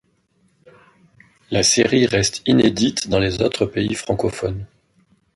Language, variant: French, Français de métropole